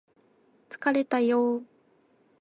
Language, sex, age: Japanese, female, 19-29